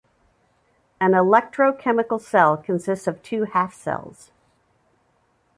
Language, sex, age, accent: English, female, 50-59, United States English